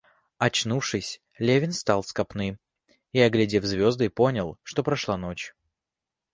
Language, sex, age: Russian, male, 19-29